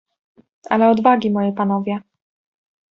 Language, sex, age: Polish, female, 19-29